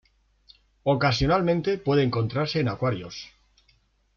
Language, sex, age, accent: Spanish, male, 40-49, España: Centro-Sur peninsular (Madrid, Toledo, Castilla-La Mancha)